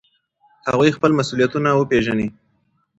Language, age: Pashto, 19-29